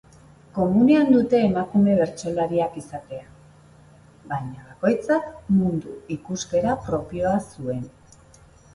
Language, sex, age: Basque, female, 40-49